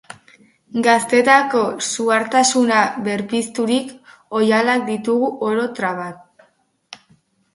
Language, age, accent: Basque, under 19, Mendebalekoa (Araba, Bizkaia, Gipuzkoako mendebaleko herri batzuk)